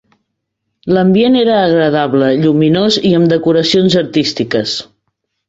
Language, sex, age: Catalan, female, 40-49